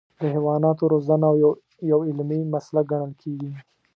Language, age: Pashto, 30-39